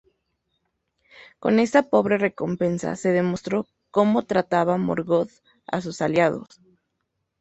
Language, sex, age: Spanish, female, 19-29